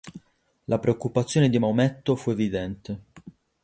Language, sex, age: Italian, male, 19-29